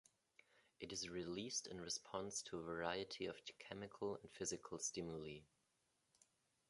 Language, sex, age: English, male, 30-39